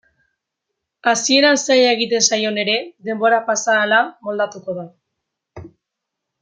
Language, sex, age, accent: Basque, female, under 19, Erdialdekoa edo Nafarra (Gipuzkoa, Nafarroa)